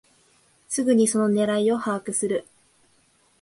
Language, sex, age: Japanese, female, 19-29